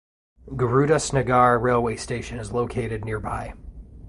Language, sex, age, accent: English, male, 19-29, United States English